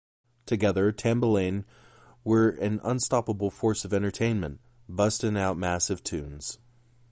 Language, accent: English, United States English